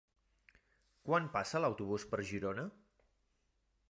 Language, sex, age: Catalan, male, 30-39